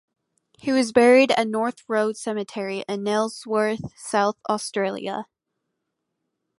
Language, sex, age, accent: English, female, under 19, United States English